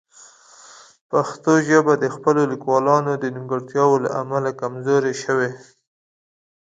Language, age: Pashto, 30-39